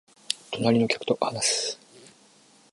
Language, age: Japanese, 50-59